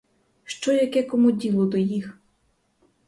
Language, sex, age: Ukrainian, female, 19-29